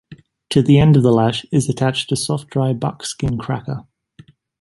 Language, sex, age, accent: English, male, 19-29, Australian English